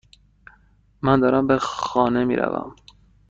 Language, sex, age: Persian, male, 19-29